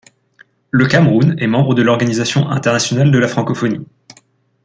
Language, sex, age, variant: French, male, 19-29, Français de métropole